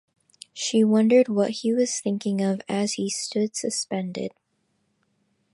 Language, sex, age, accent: English, female, under 19, United States English